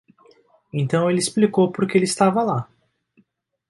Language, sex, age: Portuguese, male, 19-29